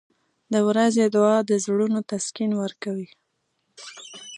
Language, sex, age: Pashto, female, 19-29